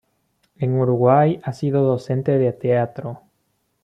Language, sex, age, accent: Spanish, male, 19-29, Andino-Pacífico: Colombia, Perú, Ecuador, oeste de Bolivia y Venezuela andina